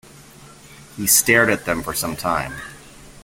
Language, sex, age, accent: English, male, 40-49, United States English